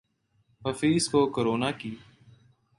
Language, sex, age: Urdu, male, 19-29